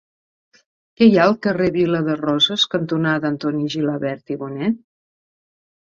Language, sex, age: Catalan, female, 60-69